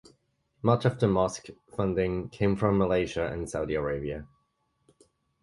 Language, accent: English, United States English